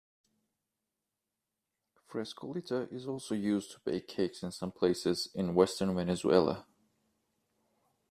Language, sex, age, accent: English, male, 19-29, United States English